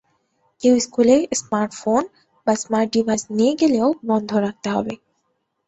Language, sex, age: Bengali, female, 19-29